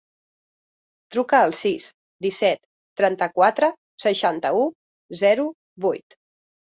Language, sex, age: Catalan, female, 30-39